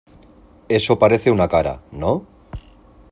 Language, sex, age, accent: Spanish, male, 40-49, España: Norte peninsular (Asturias, Castilla y León, Cantabria, País Vasco, Navarra, Aragón, La Rioja, Guadalajara, Cuenca)